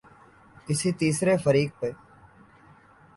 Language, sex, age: Urdu, male, 19-29